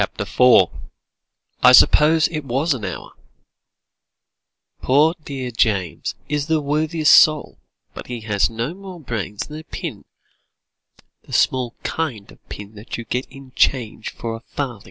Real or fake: real